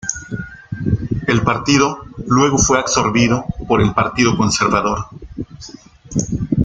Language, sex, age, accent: Spanish, male, 40-49, Andino-Pacífico: Colombia, Perú, Ecuador, oeste de Bolivia y Venezuela andina